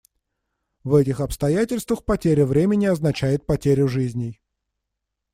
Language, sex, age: Russian, male, 19-29